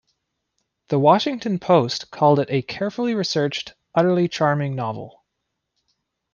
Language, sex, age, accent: English, male, 30-39, Canadian English